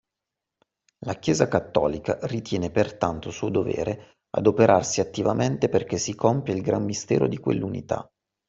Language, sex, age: Italian, male, 30-39